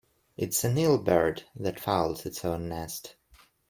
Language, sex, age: English, male, 30-39